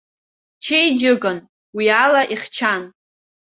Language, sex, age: Abkhazian, female, under 19